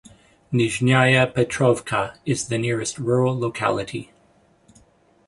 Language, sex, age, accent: English, male, 40-49, Canadian English